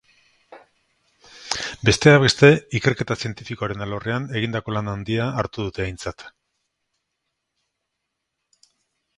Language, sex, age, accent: Basque, male, 60-69, Erdialdekoa edo Nafarra (Gipuzkoa, Nafarroa)